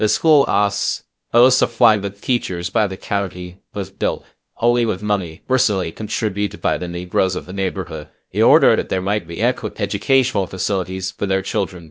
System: TTS, VITS